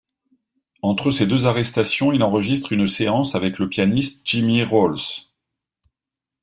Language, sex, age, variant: French, male, 50-59, Français de métropole